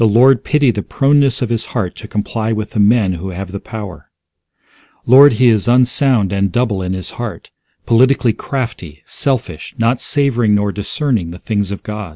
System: none